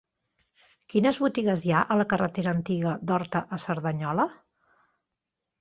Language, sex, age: Catalan, female, 40-49